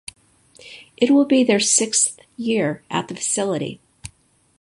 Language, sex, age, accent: English, female, 60-69, United States English